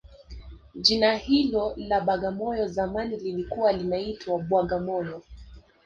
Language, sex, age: Swahili, female, 19-29